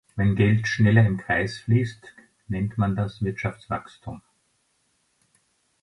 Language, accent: German, Österreichisches Deutsch